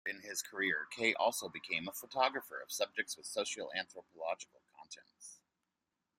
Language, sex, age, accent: English, male, 30-39, United States English